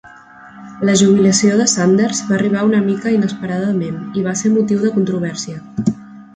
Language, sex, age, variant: Catalan, female, 19-29, Central